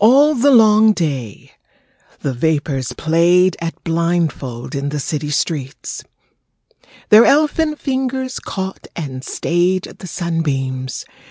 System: none